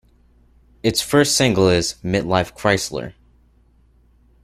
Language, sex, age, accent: English, male, under 19, United States English